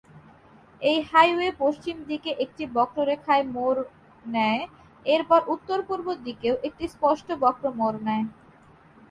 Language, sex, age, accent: Bengali, female, 19-29, শুদ্ধ বাংলা